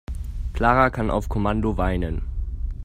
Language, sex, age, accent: German, male, under 19, Deutschland Deutsch